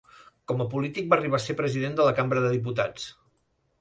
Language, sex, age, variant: Catalan, male, 50-59, Central